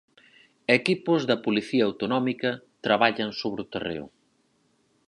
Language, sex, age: Galician, male, 40-49